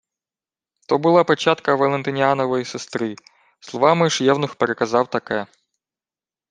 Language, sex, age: Ukrainian, male, 19-29